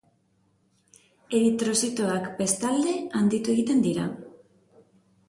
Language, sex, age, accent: Basque, female, 30-39, Mendebalekoa (Araba, Bizkaia, Gipuzkoako mendebaleko herri batzuk)